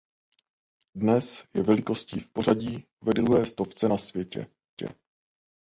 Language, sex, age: Czech, male, 40-49